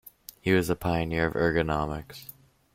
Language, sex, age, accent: English, male, under 19, United States English